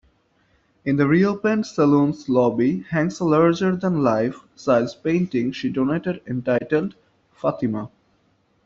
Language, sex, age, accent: English, male, 19-29, India and South Asia (India, Pakistan, Sri Lanka)